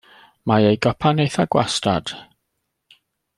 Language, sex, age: Welsh, male, 50-59